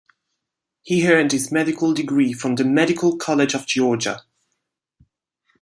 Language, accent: English, England English